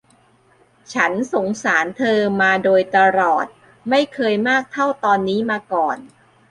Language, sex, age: Thai, female, 40-49